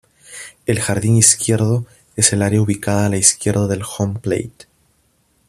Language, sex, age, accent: Spanish, male, 30-39, Andino-Pacífico: Colombia, Perú, Ecuador, oeste de Bolivia y Venezuela andina